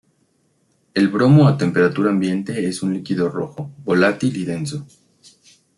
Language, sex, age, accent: Spanish, male, 19-29, México